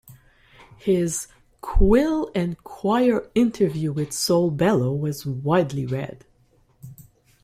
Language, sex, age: English, female, 50-59